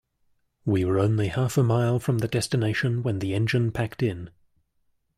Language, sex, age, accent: English, male, 19-29, Australian English